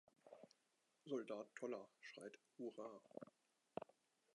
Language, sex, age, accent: German, male, 19-29, Deutschland Deutsch